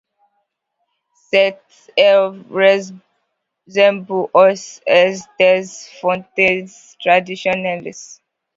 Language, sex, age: French, female, 19-29